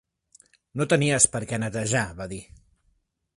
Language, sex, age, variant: Catalan, male, 30-39, Central